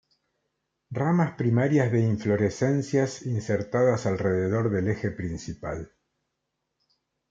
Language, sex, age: Spanish, male, 60-69